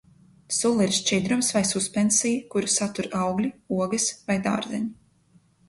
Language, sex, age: Latvian, female, 19-29